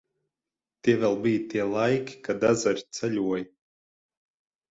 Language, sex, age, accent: Latvian, male, 30-39, Riga; Dzimtā valoda; nav